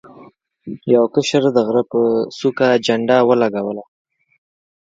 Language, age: Pashto, under 19